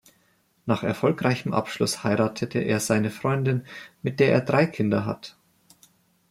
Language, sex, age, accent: German, male, 19-29, Deutschland Deutsch